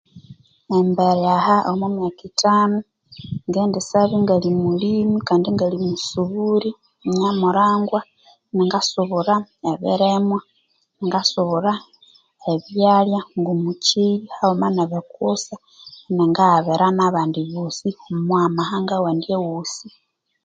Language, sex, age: Konzo, female, 30-39